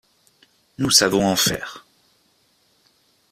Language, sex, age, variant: French, male, 40-49, Français de métropole